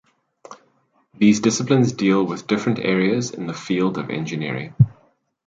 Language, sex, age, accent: English, male, 19-29, Southern African (South Africa, Zimbabwe, Namibia)